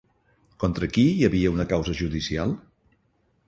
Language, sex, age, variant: Catalan, male, 60-69, Central